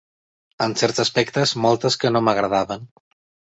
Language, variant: Catalan, Central